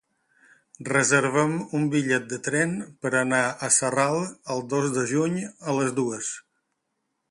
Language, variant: Catalan, Balear